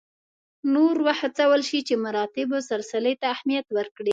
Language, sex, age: Pashto, female, 30-39